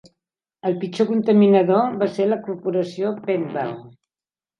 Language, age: Catalan, 70-79